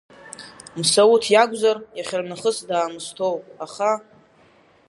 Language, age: Abkhazian, 30-39